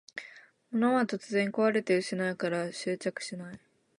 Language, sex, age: Japanese, female, 19-29